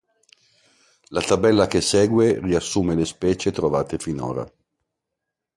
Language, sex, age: Italian, male, 50-59